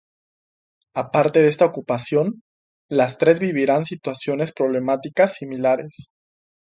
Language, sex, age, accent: Spanish, male, 19-29, México